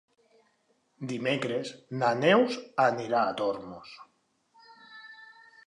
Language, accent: Catalan, valencià